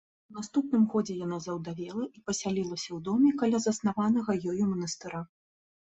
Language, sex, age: Belarusian, female, 30-39